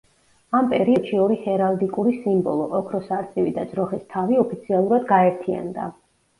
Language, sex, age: Georgian, female, 30-39